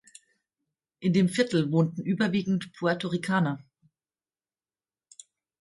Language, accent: German, Deutschland Deutsch